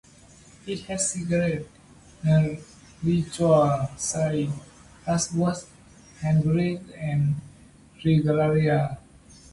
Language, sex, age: English, male, 19-29